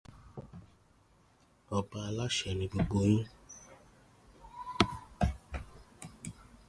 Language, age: Yoruba, 40-49